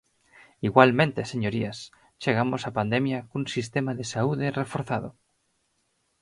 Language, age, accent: Galician, 19-29, Normativo (estándar)